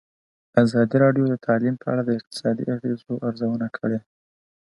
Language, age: Pashto, 19-29